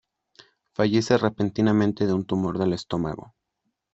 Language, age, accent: Spanish, under 19, México